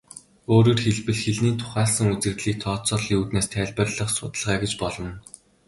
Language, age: Mongolian, 19-29